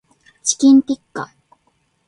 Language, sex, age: Japanese, female, 19-29